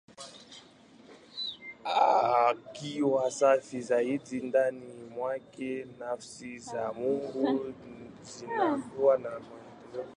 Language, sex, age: Swahili, male, 19-29